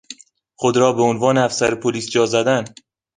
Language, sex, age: Persian, male, under 19